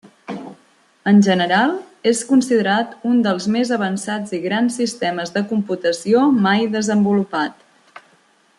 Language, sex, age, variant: Catalan, female, 30-39, Central